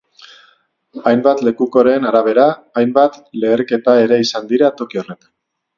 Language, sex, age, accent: Basque, male, 30-39, Mendebalekoa (Araba, Bizkaia, Gipuzkoako mendebaleko herri batzuk)